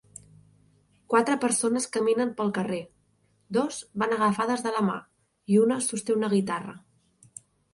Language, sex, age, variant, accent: Catalan, female, 30-39, Central, central